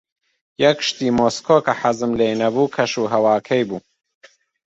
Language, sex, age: Central Kurdish, male, 30-39